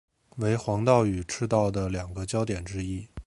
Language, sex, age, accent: Chinese, male, 19-29, 出生地：北京市